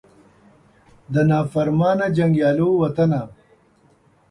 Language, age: Pashto, 50-59